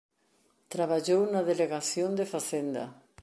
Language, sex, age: Galician, female, 60-69